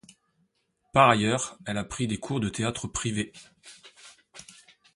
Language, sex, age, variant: French, male, 40-49, Français de métropole